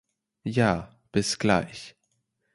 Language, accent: German, Österreichisches Deutsch